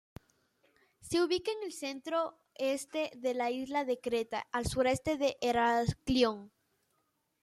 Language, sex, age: Spanish, female, 19-29